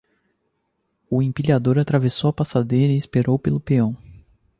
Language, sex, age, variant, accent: Portuguese, male, 19-29, Portuguese (Brasil), Paulista